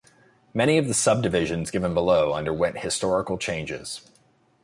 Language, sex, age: English, male, 19-29